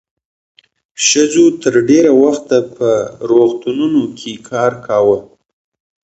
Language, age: Pashto, 19-29